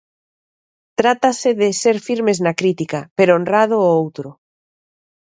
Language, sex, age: Galician, female, 30-39